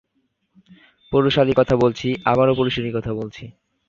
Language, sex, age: Bengali, male, under 19